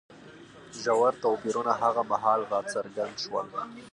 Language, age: Pashto, 19-29